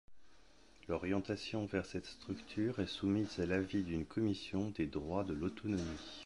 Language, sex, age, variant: French, male, 40-49, Français de métropole